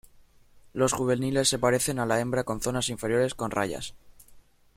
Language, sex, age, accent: Spanish, male, under 19, España: Sur peninsular (Andalucia, Extremadura, Murcia)